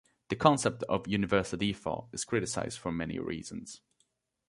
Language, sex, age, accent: English, male, 19-29, England English